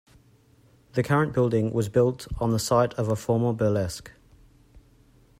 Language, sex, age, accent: English, male, 30-39, Australian English